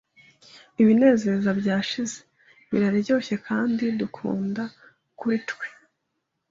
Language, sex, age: Kinyarwanda, female, 50-59